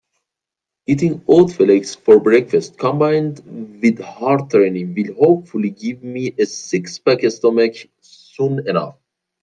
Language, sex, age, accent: English, male, 19-29, United States English